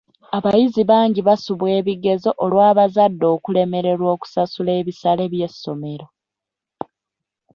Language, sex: Ganda, female